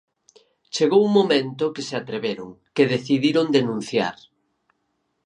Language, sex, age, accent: Galician, male, 50-59, Oriental (común en zona oriental)